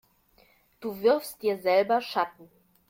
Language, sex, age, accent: German, female, 50-59, Deutschland Deutsch